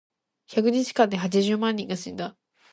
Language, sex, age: Japanese, female, under 19